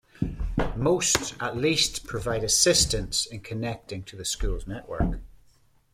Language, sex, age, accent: English, male, 40-49, Irish English